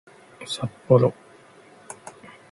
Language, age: Japanese, 50-59